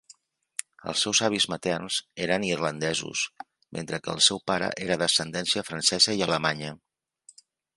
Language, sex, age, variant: Catalan, male, 50-59, Central